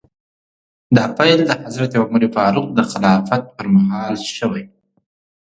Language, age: Pashto, 19-29